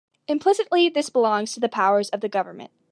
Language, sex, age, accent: English, female, under 19, United States English